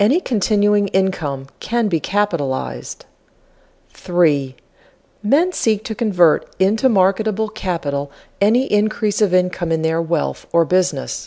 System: none